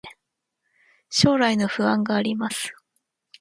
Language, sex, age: Japanese, female, 19-29